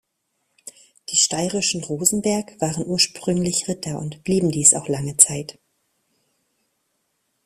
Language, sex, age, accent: German, female, 30-39, Deutschland Deutsch